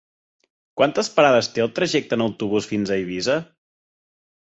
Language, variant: Catalan, Central